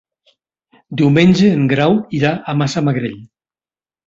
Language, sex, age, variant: Catalan, male, 60-69, Nord-Occidental